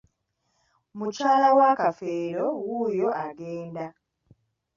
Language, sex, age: Ganda, female, 19-29